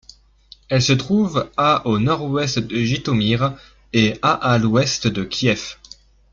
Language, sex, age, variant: French, male, 19-29, Français de métropole